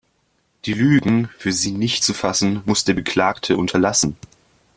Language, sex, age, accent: German, male, under 19, Deutschland Deutsch